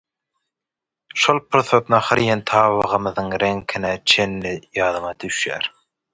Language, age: Turkmen, 19-29